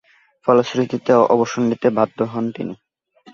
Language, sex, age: Bengali, male, 19-29